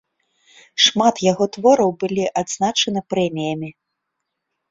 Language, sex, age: Belarusian, female, 30-39